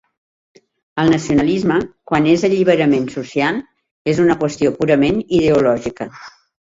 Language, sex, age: Catalan, female, 60-69